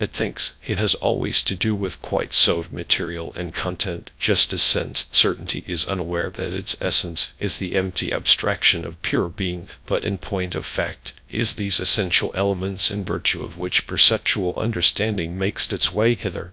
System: TTS, GradTTS